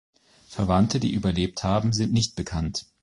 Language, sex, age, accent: German, male, 40-49, Deutschland Deutsch